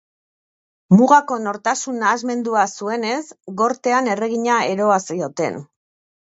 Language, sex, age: Basque, female, 50-59